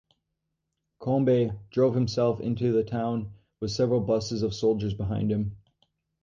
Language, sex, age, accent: English, male, 30-39, United States English